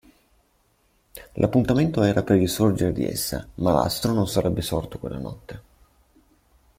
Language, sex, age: Italian, male, 30-39